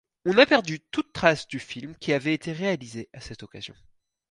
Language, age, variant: French, 19-29, Français de métropole